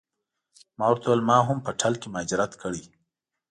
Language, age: Pashto, 40-49